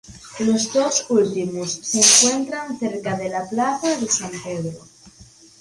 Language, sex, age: Spanish, female, 19-29